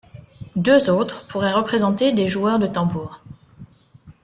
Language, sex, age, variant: French, female, 40-49, Français de métropole